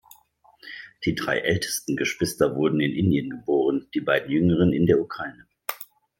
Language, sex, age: German, male, 40-49